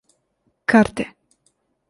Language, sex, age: Russian, female, 19-29